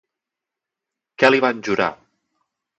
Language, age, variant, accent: Catalan, 30-39, Central, central